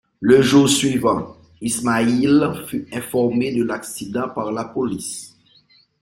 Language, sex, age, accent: French, male, 40-49, Français d’Haïti